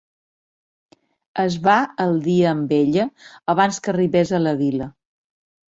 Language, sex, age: Catalan, female, 50-59